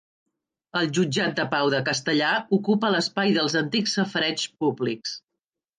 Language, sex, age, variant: Catalan, female, 50-59, Central